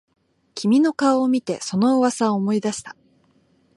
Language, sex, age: Japanese, female, 19-29